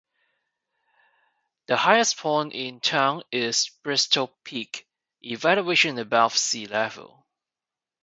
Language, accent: English, Hong Kong English